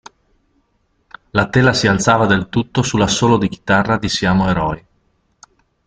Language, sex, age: Italian, male, 40-49